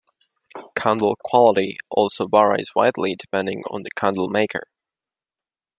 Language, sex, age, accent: English, male, 19-29, United States English